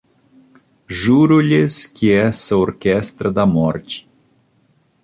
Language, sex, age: Portuguese, male, 50-59